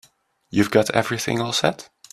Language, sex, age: English, male, 30-39